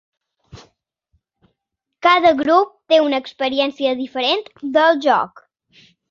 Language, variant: Catalan, Balear